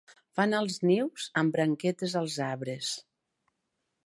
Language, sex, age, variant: Catalan, female, 60-69, Nord-Occidental